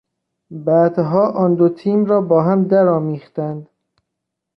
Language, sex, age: Persian, male, 19-29